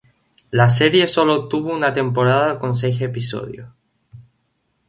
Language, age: Spanish, 19-29